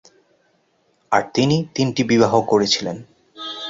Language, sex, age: Bengali, male, 30-39